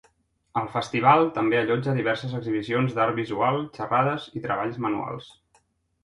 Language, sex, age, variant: Catalan, male, 30-39, Central